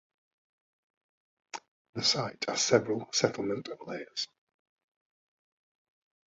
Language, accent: English, England English